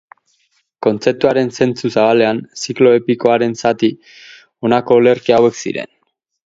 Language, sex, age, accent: Basque, male, 30-39, Erdialdekoa edo Nafarra (Gipuzkoa, Nafarroa)